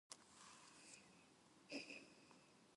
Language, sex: Japanese, female